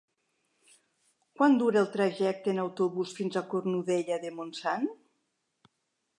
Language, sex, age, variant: Catalan, female, 60-69, Central